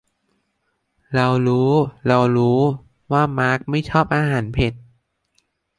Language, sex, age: Thai, male, under 19